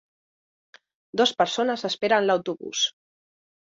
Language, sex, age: Catalan, female, 30-39